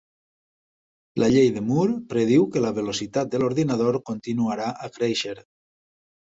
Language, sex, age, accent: Catalan, male, 50-59, valencià